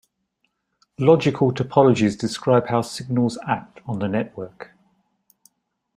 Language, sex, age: English, male, 60-69